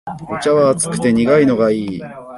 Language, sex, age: Japanese, male, 19-29